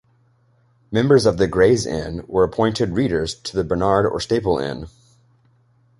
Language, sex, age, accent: English, male, 19-29, United States English